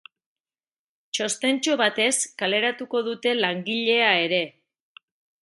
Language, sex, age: Basque, female, 40-49